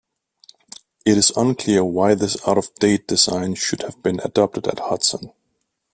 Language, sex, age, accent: English, male, 30-39, United States English